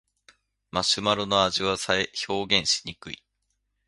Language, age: Japanese, 19-29